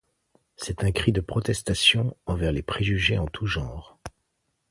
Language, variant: French, Français de métropole